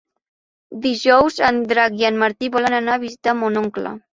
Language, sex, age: Catalan, female, under 19